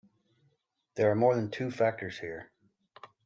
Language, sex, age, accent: English, male, 40-49, United States English